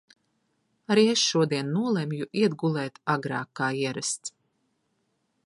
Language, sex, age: Latvian, female, 30-39